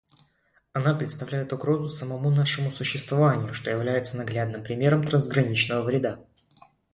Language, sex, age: Russian, male, 19-29